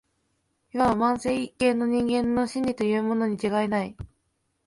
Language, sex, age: Japanese, female, 19-29